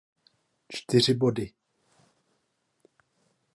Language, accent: Czech, pražský